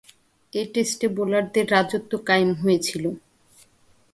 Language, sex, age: Bengali, female, 30-39